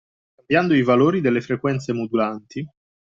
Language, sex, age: Italian, male, 30-39